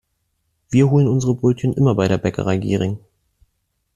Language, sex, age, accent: German, male, 19-29, Deutschland Deutsch